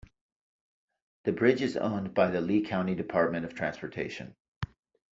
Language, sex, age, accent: English, male, 50-59, United States English